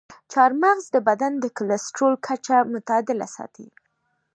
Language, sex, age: Pashto, female, 19-29